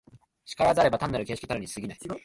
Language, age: Japanese, 19-29